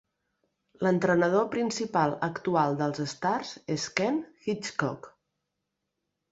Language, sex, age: Catalan, female, 40-49